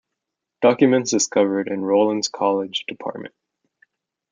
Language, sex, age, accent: English, male, 19-29, United States English